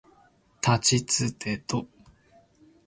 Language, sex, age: Japanese, male, 19-29